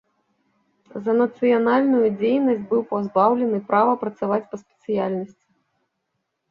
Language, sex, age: Belarusian, male, 30-39